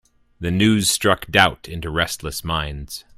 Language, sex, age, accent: English, male, 40-49, United States English